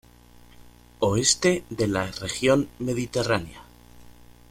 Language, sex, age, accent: Spanish, male, 40-49, España: Norte peninsular (Asturias, Castilla y León, Cantabria, País Vasco, Navarra, Aragón, La Rioja, Guadalajara, Cuenca)